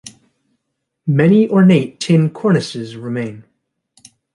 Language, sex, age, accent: English, male, 19-29, United States English